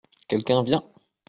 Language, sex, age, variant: French, male, 30-39, Français de métropole